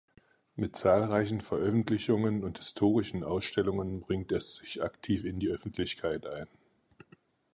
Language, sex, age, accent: German, male, 50-59, Deutschland Deutsch